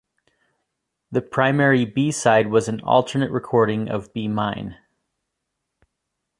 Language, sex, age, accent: English, male, 30-39, United States English